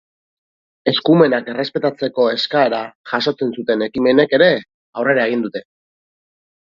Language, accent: Basque, Erdialdekoa edo Nafarra (Gipuzkoa, Nafarroa)